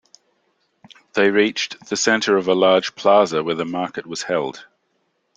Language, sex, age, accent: English, male, 40-49, Australian English